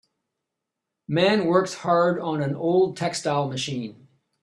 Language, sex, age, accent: English, male, 60-69, Canadian English